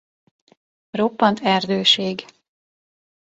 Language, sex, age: Hungarian, female, 19-29